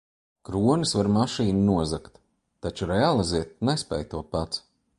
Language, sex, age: Latvian, male, 40-49